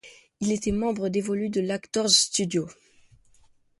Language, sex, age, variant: French, male, under 19, Français de métropole